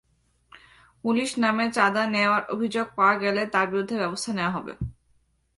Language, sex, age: Bengali, female, 19-29